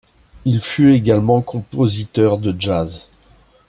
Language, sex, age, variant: French, male, 50-59, Français de métropole